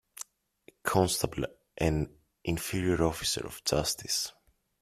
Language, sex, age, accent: English, male, 30-39, England English